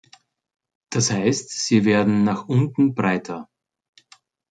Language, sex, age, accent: German, male, 40-49, Österreichisches Deutsch